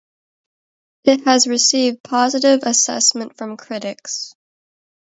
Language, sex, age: English, female, under 19